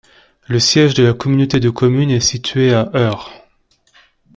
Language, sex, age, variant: French, male, 30-39, Français de métropole